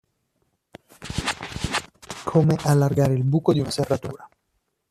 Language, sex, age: Italian, male, 19-29